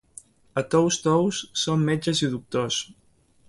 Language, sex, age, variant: Catalan, male, 19-29, Central